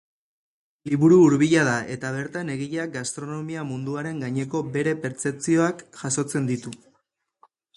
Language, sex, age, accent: Basque, male, 19-29, Mendebalekoa (Araba, Bizkaia, Gipuzkoako mendebaleko herri batzuk)